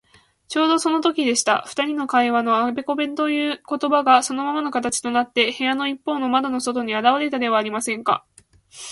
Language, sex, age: Japanese, female, 19-29